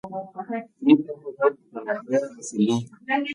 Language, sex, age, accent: Spanish, male, 19-29, México